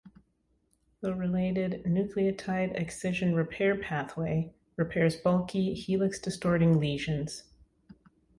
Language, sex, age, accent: English, female, 30-39, United States English